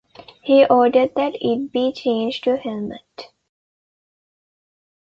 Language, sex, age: English, female, 19-29